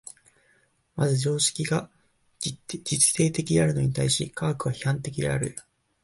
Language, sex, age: Japanese, male, 19-29